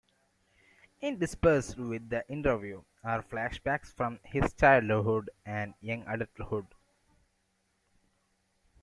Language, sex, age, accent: English, male, 19-29, India and South Asia (India, Pakistan, Sri Lanka)